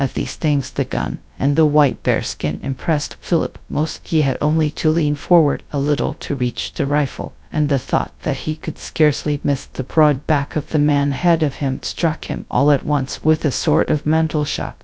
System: TTS, GradTTS